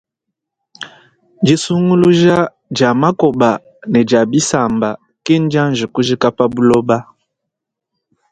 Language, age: Luba-Lulua, 19-29